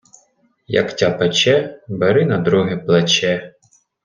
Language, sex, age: Ukrainian, male, 30-39